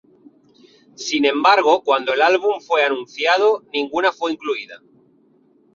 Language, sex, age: Spanish, male, 40-49